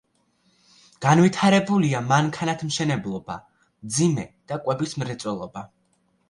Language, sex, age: Georgian, male, 19-29